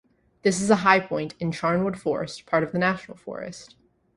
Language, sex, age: English, female, 19-29